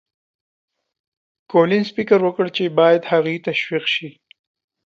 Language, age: Pashto, 30-39